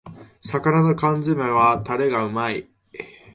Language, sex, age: Japanese, male, 19-29